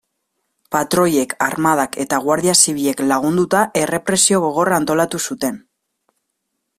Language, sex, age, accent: Basque, female, 30-39, Mendebalekoa (Araba, Bizkaia, Gipuzkoako mendebaleko herri batzuk)